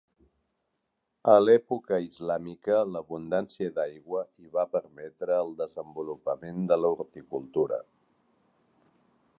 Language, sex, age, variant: Catalan, male, 50-59, Central